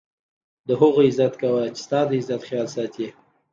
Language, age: Pashto, 30-39